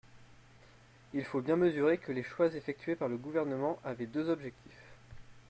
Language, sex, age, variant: French, male, 19-29, Français de métropole